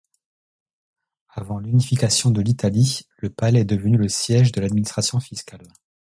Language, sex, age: French, male, 30-39